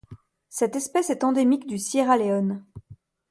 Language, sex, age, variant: French, female, 30-39, Français de métropole